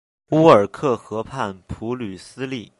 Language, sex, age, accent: Chinese, male, under 19, 出生地：河北省